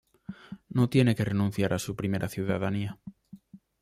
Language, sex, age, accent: Spanish, male, under 19, España: Norte peninsular (Asturias, Castilla y León, Cantabria, País Vasco, Navarra, Aragón, La Rioja, Guadalajara, Cuenca)